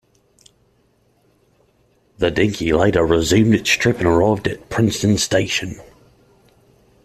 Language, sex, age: English, male, 19-29